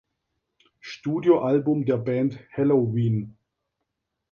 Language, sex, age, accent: German, male, 50-59, Deutschland Deutsch; Süddeutsch